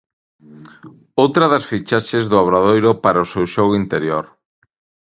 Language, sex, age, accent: Galician, male, 40-49, Normativo (estándar)